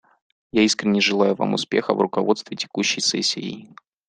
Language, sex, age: Russian, male, 19-29